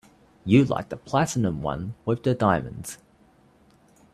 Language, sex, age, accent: English, male, 19-29, Australian English